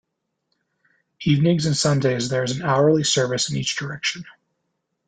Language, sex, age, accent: English, male, 19-29, United States English